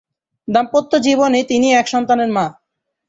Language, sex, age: Bengali, male, 19-29